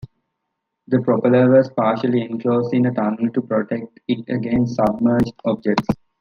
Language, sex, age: English, male, under 19